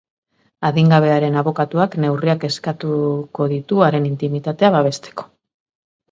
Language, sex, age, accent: Basque, female, 30-39, Mendebalekoa (Araba, Bizkaia, Gipuzkoako mendebaleko herri batzuk)